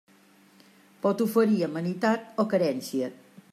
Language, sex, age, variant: Catalan, female, 70-79, Central